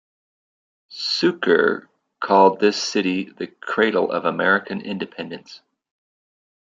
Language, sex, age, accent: English, male, 50-59, United States English